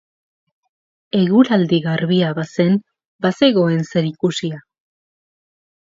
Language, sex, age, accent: Basque, female, 19-29, Erdialdekoa edo Nafarra (Gipuzkoa, Nafarroa)